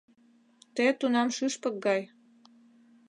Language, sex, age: Mari, female, 30-39